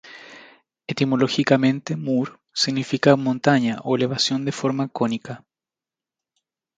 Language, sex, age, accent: Spanish, male, 30-39, Chileno: Chile, Cuyo